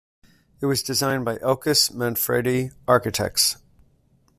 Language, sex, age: English, male, 40-49